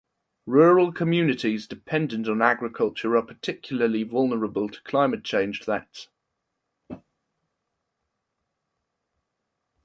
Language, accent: English, England English